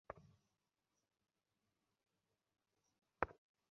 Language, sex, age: Bengali, male, 19-29